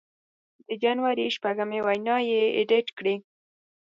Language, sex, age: Pashto, female, 30-39